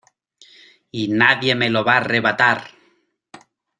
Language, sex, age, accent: Spanish, male, 30-39, España: Norte peninsular (Asturias, Castilla y León, Cantabria, País Vasco, Navarra, Aragón, La Rioja, Guadalajara, Cuenca)